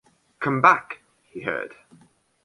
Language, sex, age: English, male, 19-29